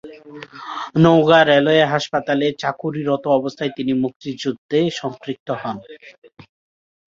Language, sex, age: Bengali, male, 19-29